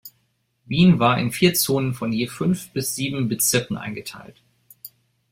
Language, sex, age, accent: German, male, 40-49, Deutschland Deutsch